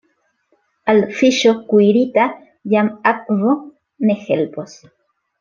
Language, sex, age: Esperanto, female, 40-49